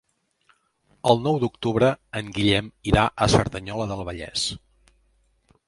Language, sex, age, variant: Catalan, male, 40-49, Central